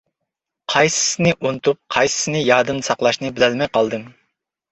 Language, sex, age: Uyghur, male, 40-49